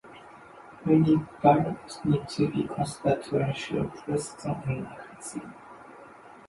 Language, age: English, 30-39